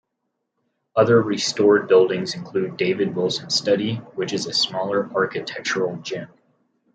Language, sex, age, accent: English, male, 30-39, United States English